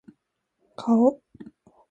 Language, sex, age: Japanese, female, 19-29